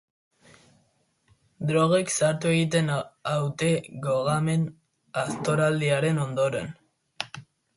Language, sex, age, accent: Basque, female, 90+, Erdialdekoa edo Nafarra (Gipuzkoa, Nafarroa)